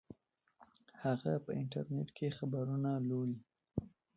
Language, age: Pashto, 19-29